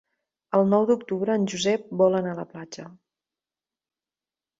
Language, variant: Catalan, Septentrional